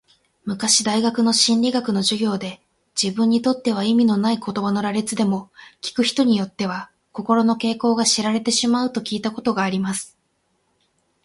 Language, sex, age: Japanese, female, 19-29